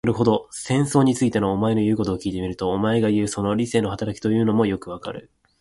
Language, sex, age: Japanese, male, 19-29